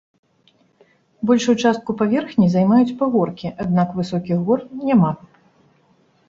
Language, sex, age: Belarusian, female, 30-39